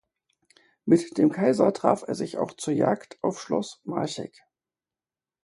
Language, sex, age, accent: German, female, 50-59, Deutschland Deutsch